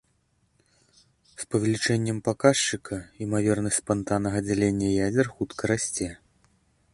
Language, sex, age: Belarusian, male, 30-39